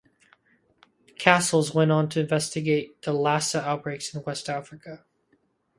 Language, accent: English, United States English